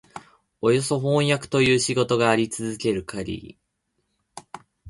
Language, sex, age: Japanese, male, 19-29